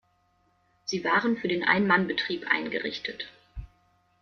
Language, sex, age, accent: German, female, 19-29, Deutschland Deutsch